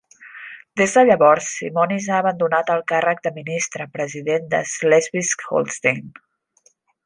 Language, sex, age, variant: Catalan, female, 30-39, Central